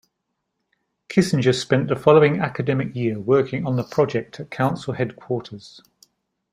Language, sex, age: English, male, 60-69